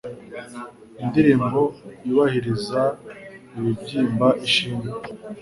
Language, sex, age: Kinyarwanda, male, 19-29